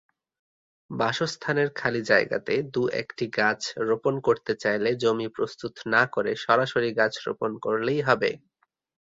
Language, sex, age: Bengali, male, 19-29